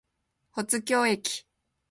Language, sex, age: Japanese, female, 19-29